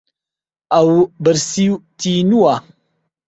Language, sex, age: Central Kurdish, male, 19-29